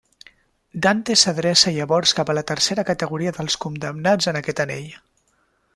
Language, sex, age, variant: Catalan, male, 19-29, Central